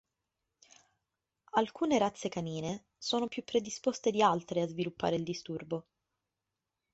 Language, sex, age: Italian, female, 19-29